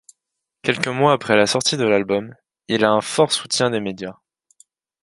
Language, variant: French, Français de métropole